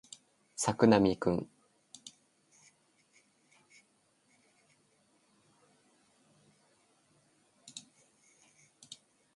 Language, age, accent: Japanese, 19-29, 標準語